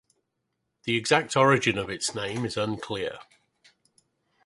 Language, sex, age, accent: English, male, 50-59, England English